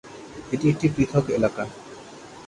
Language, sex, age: Bengali, male, 19-29